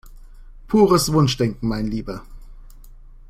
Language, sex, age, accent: German, male, 30-39, Deutschland Deutsch